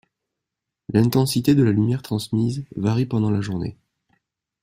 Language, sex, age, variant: French, male, 30-39, Français de métropole